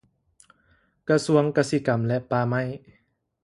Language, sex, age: Lao, male, 19-29